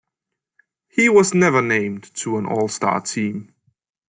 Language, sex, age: English, male, 19-29